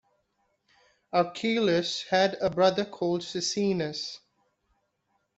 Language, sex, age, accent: English, male, 19-29, India and South Asia (India, Pakistan, Sri Lanka)